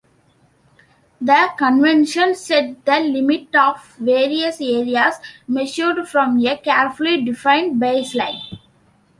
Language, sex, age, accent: English, female, under 19, India and South Asia (India, Pakistan, Sri Lanka)